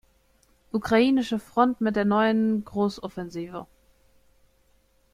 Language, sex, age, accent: German, female, 19-29, Deutschland Deutsch